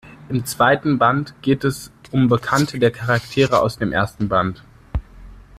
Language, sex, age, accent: German, male, 19-29, Deutschland Deutsch